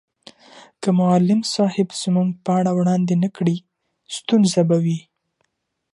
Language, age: Pashto, 19-29